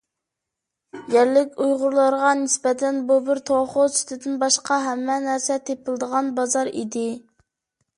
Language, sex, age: Uyghur, male, under 19